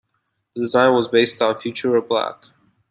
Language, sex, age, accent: English, male, 19-29, United States English